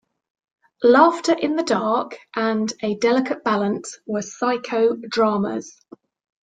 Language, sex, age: English, female, 50-59